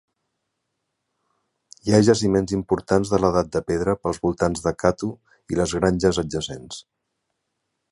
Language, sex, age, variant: Catalan, male, 50-59, Central